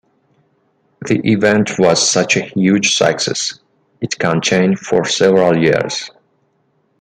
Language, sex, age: English, male, 30-39